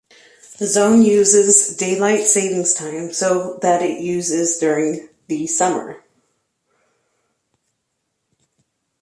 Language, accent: English, United States English